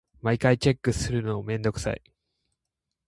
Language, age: Japanese, 19-29